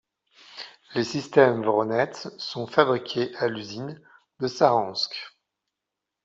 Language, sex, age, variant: French, male, 40-49, Français de métropole